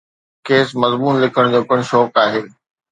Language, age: Sindhi, 40-49